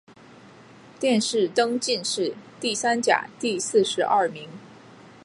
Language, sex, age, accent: Chinese, female, 30-39, 出生地：广东省